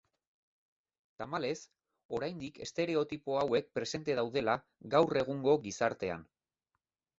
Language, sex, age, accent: Basque, male, 40-49, Mendebalekoa (Araba, Bizkaia, Gipuzkoako mendebaleko herri batzuk)